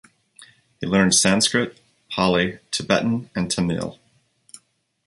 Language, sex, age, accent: English, male, 40-49, United States English